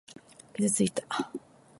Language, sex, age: Japanese, female, 40-49